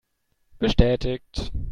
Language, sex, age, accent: German, male, 19-29, Deutschland Deutsch